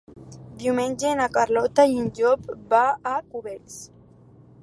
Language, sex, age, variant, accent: Catalan, female, under 19, Alacantí, valencià